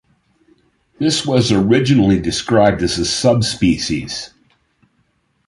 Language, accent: English, United States English